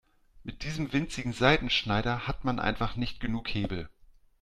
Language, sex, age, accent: German, male, 40-49, Deutschland Deutsch